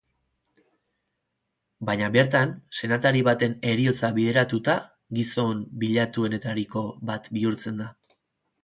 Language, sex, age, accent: Basque, male, 30-39, Erdialdekoa edo Nafarra (Gipuzkoa, Nafarroa)